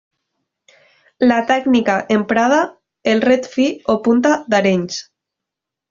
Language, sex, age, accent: Catalan, female, 19-29, valencià